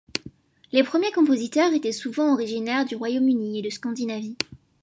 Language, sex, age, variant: French, female, under 19, Français de métropole